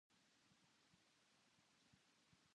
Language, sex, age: Japanese, female, under 19